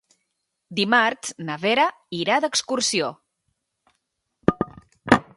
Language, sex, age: Catalan, female, 30-39